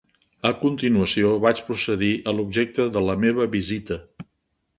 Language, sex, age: Catalan, male, 70-79